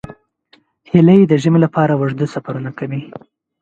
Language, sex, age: Pashto, male, 19-29